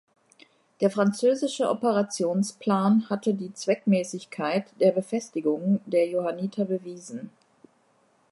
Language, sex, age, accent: German, female, 40-49, Deutschland Deutsch